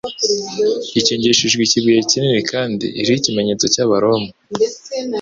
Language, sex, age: Kinyarwanda, female, 30-39